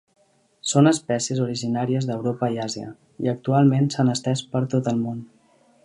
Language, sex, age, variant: Catalan, male, under 19, Central